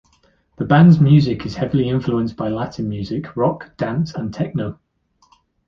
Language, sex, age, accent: English, male, 19-29, England English